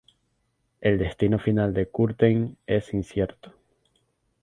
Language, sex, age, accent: Spanish, male, 19-29, España: Islas Canarias